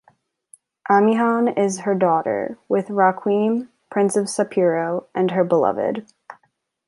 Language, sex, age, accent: English, female, 19-29, United States English